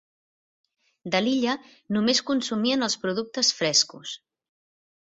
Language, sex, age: Catalan, female, 40-49